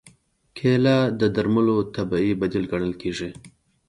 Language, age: Pashto, 30-39